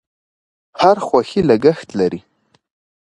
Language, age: Pashto, 19-29